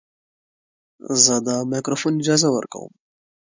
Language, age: Pashto, under 19